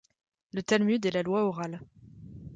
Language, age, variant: French, 30-39, Français de métropole